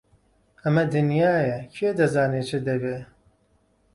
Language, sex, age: Central Kurdish, male, 40-49